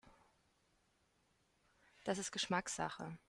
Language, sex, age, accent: German, female, 19-29, Deutschland Deutsch